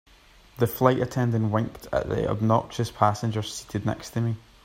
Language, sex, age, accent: English, male, 19-29, Scottish English